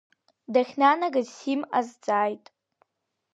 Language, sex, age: Abkhazian, female, under 19